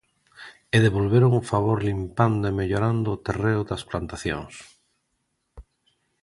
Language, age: Galician, 50-59